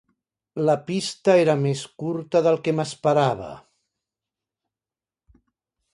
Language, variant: Catalan, Central